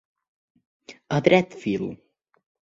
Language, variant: Catalan, Central